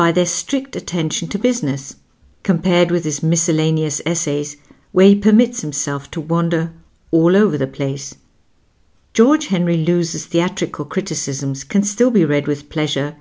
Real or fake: real